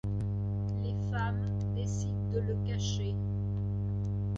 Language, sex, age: French, female, 60-69